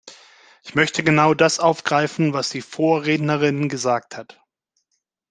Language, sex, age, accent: German, male, 50-59, Deutschland Deutsch